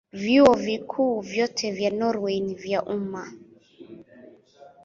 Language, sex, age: Swahili, male, 30-39